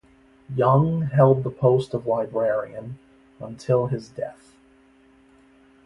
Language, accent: English, United States English